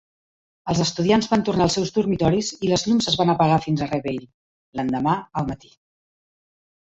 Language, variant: Catalan, Central